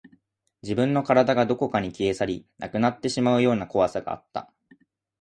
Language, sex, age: Japanese, male, 19-29